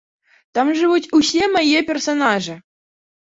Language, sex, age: Belarusian, female, 19-29